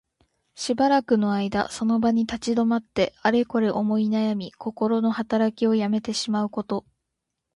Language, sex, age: Japanese, female, 19-29